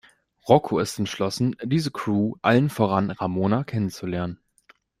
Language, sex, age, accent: German, male, 19-29, Deutschland Deutsch